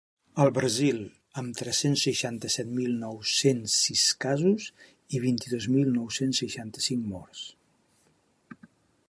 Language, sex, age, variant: Catalan, male, 70-79, Central